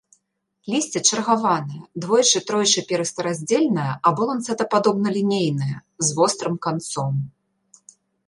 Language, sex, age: Belarusian, female, 30-39